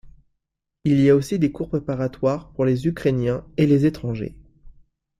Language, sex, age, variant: French, male, 19-29, Français de métropole